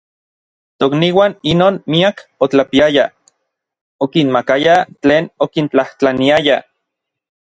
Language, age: Orizaba Nahuatl, 30-39